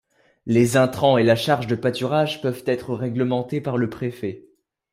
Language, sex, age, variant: French, male, under 19, Français de métropole